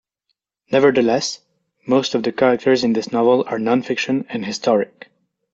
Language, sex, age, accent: English, male, 19-29, Canadian English